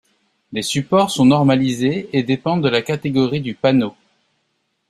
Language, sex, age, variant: French, male, 40-49, Français de métropole